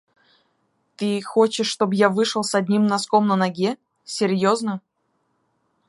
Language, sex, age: Russian, female, 19-29